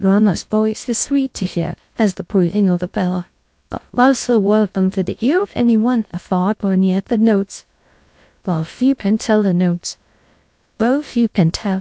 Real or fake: fake